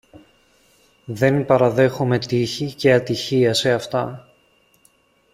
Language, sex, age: Greek, male, 40-49